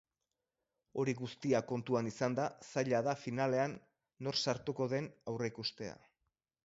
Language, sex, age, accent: Basque, male, 40-49, Erdialdekoa edo Nafarra (Gipuzkoa, Nafarroa)